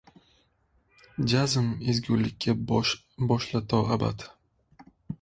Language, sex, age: Uzbek, male, 19-29